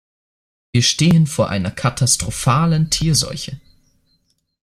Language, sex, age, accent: German, male, 19-29, Österreichisches Deutsch